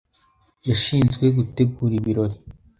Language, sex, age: Kinyarwanda, male, under 19